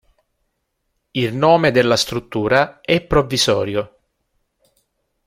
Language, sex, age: Italian, male, 50-59